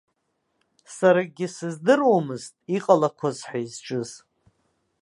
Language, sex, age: Abkhazian, female, 60-69